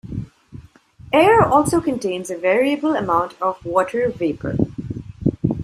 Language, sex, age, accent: English, female, 30-39, India and South Asia (India, Pakistan, Sri Lanka)